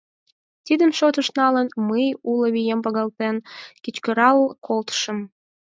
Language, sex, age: Mari, female, under 19